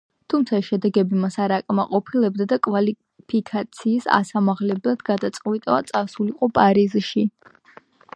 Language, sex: Georgian, female